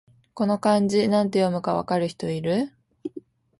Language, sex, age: Japanese, female, 19-29